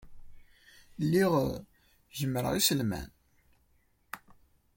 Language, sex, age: Kabyle, male, 19-29